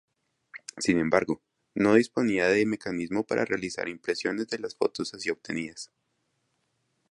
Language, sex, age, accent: Spanish, male, 19-29, Andino-Pacífico: Colombia, Perú, Ecuador, oeste de Bolivia y Venezuela andina